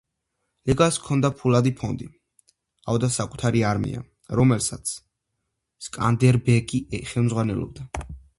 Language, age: Georgian, under 19